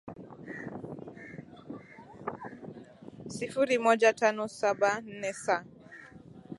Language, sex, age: Swahili, male, 19-29